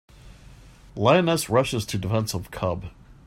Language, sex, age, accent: English, male, 30-39, United States English